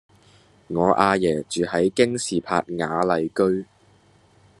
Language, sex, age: Cantonese, male, under 19